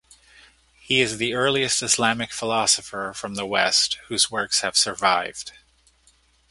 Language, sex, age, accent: English, male, 50-59, Canadian English